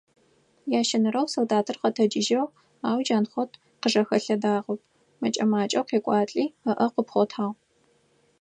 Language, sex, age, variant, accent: Adyghe, female, 19-29, Адыгабзэ (Кирил, пстэумэ зэдыряе), Бжъэдыгъу (Bjeduğ)